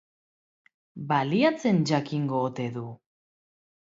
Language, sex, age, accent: Basque, female, 30-39, Mendebalekoa (Araba, Bizkaia, Gipuzkoako mendebaleko herri batzuk)